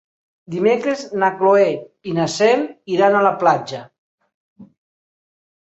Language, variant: Catalan, Central